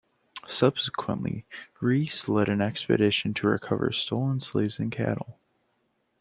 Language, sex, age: English, male, 19-29